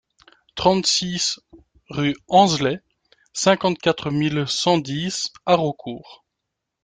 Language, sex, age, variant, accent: French, male, 30-39, Français d'Europe, Français de Belgique